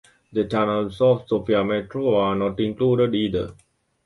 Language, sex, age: English, male, 19-29